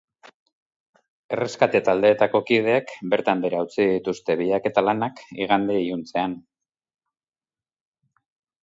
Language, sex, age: Basque, male, 50-59